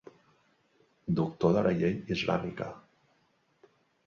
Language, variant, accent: Catalan, Central, central